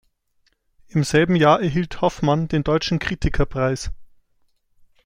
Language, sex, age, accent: German, male, 19-29, Deutschland Deutsch